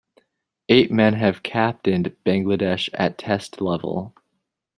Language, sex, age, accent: English, male, 19-29, United States English